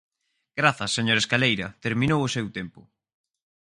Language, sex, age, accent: Galician, male, 19-29, Oriental (común en zona oriental); Normativo (estándar)